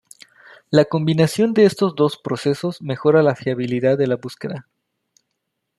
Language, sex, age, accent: Spanish, male, 30-39, México